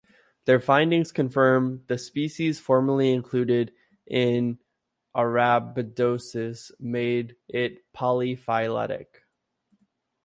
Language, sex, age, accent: English, male, 30-39, United States English